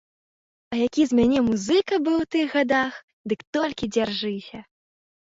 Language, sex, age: Belarusian, female, 19-29